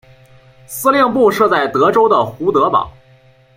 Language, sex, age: Chinese, male, under 19